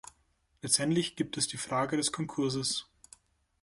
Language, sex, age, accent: German, male, 19-29, Österreichisches Deutsch